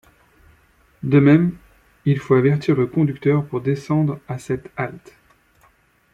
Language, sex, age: French, male, 30-39